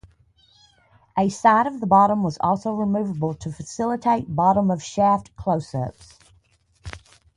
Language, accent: English, United States English